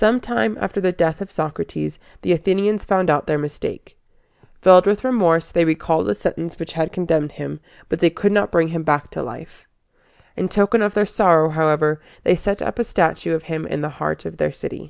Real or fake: real